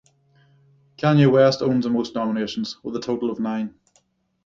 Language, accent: English, Northern Irish